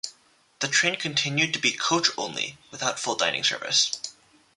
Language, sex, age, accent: English, male, under 19, United States English